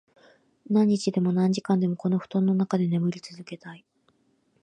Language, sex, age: Japanese, female, 19-29